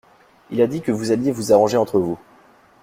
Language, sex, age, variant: French, male, 19-29, Français de métropole